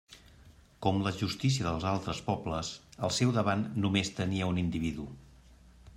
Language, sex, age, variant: Catalan, male, 50-59, Central